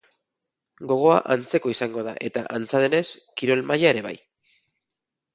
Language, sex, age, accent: Basque, male, 40-49, Mendebalekoa (Araba, Bizkaia, Gipuzkoako mendebaleko herri batzuk)